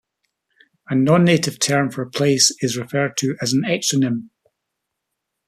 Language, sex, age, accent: English, male, 60-69, Scottish English